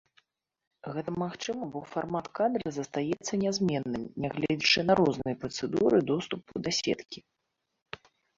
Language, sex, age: Belarusian, female, 40-49